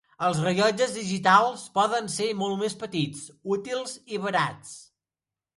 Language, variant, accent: Catalan, Central, central